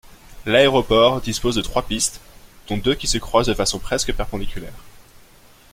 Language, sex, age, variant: French, male, 19-29, Français de métropole